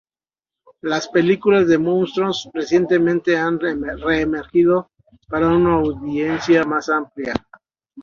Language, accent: Spanish, México